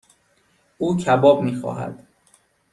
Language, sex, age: Persian, male, 19-29